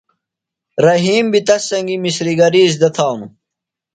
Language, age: Phalura, under 19